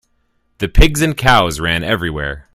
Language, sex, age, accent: English, male, 40-49, United States English